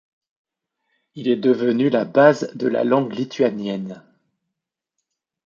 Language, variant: French, Français de métropole